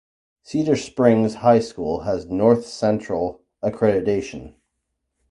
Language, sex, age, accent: English, male, 40-49, Canadian English